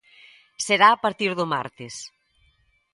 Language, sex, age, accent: Galician, female, 40-49, Atlántico (seseo e gheada)